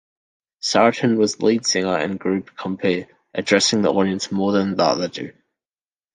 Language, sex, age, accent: English, male, 19-29, Australian English